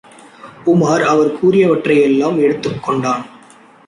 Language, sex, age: Tamil, male, 30-39